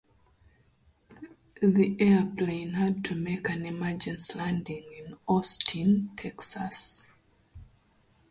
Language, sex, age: English, female, 30-39